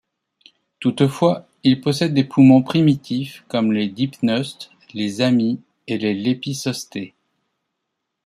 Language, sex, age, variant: French, male, 40-49, Français de métropole